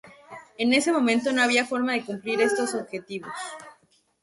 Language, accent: Spanish, México